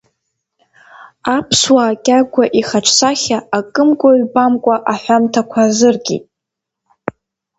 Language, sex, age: Abkhazian, female, under 19